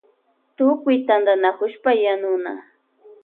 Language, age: Loja Highland Quichua, 19-29